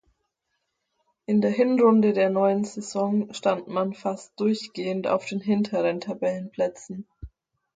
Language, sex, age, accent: German, female, 19-29, Deutschland Deutsch